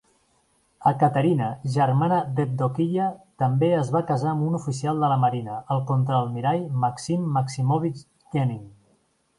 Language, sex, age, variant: Catalan, male, 40-49, Central